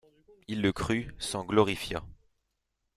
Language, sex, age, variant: French, male, under 19, Français de métropole